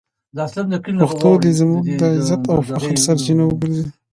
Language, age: Pashto, 19-29